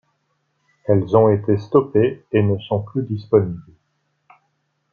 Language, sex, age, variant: French, male, 40-49, Français de métropole